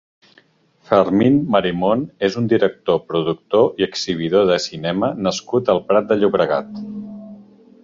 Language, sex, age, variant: Catalan, male, 50-59, Central